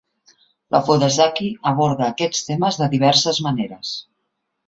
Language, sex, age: Catalan, female, 50-59